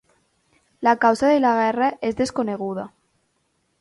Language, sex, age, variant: Catalan, female, under 19, Valencià meridional